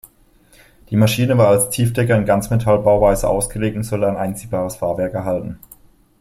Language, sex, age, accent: German, male, 19-29, Deutschland Deutsch